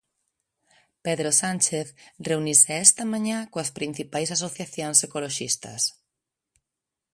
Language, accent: Galician, Normativo (estándar)